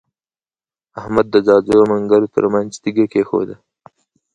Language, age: Pashto, 19-29